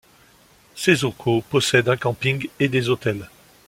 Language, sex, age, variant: French, male, 40-49, Français de métropole